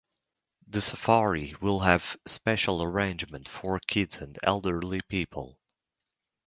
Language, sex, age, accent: English, male, 19-29, United States English